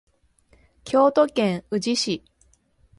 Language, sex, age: Japanese, female, 30-39